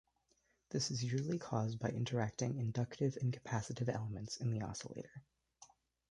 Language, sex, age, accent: English, male, 19-29, United States English